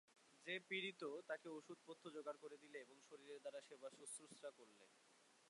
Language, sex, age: Bengali, male, 19-29